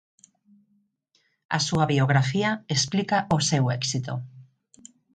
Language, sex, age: Galician, female, 40-49